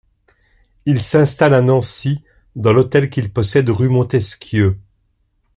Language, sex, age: French, male, 60-69